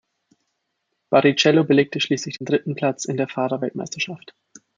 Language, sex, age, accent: German, male, 19-29, Österreichisches Deutsch